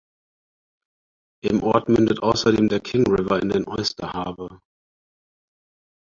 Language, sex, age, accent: German, male, 30-39, Deutschland Deutsch